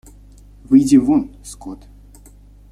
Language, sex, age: Russian, male, 19-29